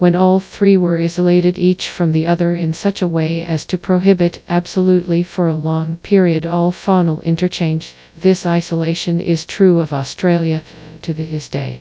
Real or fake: fake